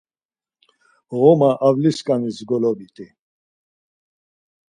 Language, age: Laz, 60-69